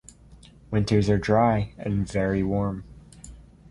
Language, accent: English, United States English